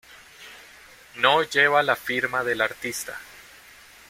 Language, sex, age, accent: Spanish, male, 19-29, Andino-Pacífico: Colombia, Perú, Ecuador, oeste de Bolivia y Venezuela andina